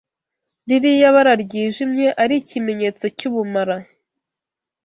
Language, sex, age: Kinyarwanda, female, 19-29